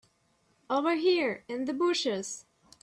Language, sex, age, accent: English, female, 19-29, United States English